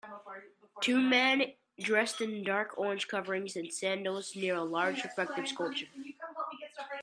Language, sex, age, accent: English, male, under 19, United States English